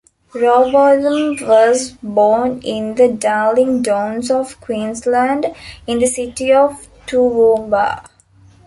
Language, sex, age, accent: English, female, 19-29, India and South Asia (India, Pakistan, Sri Lanka)